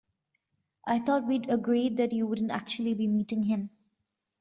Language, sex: English, female